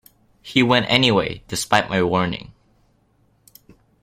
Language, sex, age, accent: English, male, under 19, United States English